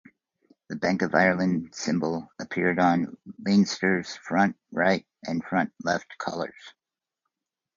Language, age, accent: English, 50-59, United States English